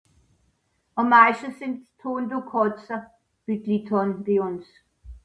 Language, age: French, 70-79